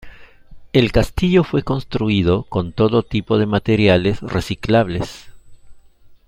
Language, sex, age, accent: Spanish, male, 50-59, Andino-Pacífico: Colombia, Perú, Ecuador, oeste de Bolivia y Venezuela andina